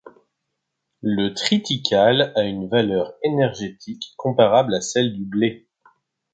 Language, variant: French, Français de métropole